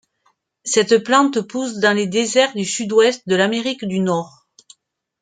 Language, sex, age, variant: French, female, 40-49, Français de métropole